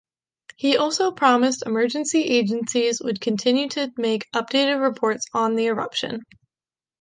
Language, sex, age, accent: English, female, 19-29, United States English